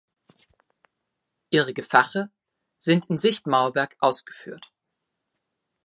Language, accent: German, Österreichisches Deutsch